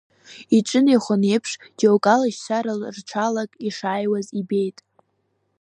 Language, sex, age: Abkhazian, female, under 19